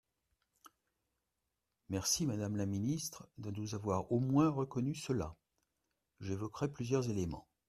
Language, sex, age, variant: French, male, 50-59, Français de métropole